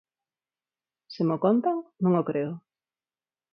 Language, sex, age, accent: Galician, female, 30-39, Neofalante